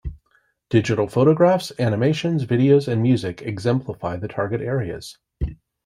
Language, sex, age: English, male, 40-49